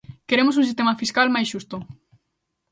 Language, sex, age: Galician, female, 19-29